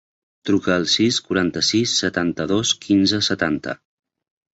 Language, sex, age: Catalan, male, 40-49